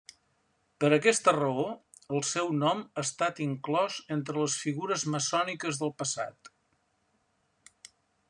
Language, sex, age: Catalan, male, 70-79